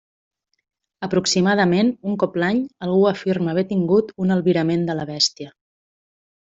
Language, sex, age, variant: Catalan, female, 40-49, Central